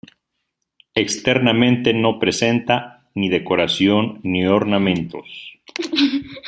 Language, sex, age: Spanish, male, 40-49